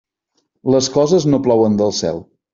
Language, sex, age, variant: Catalan, male, 40-49, Central